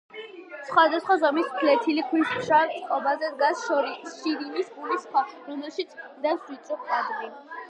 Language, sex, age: Georgian, female, under 19